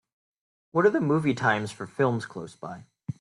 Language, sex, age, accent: English, male, 19-29, United States English